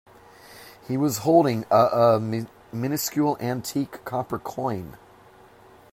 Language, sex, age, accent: English, male, 40-49, United States English